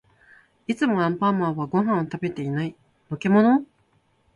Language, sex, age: Japanese, female, 19-29